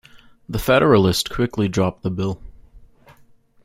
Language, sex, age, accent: English, male, under 19, United States English